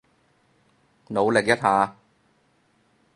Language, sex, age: Cantonese, male, 30-39